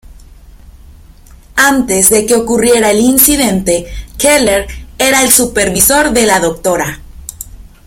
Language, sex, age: Spanish, female, 19-29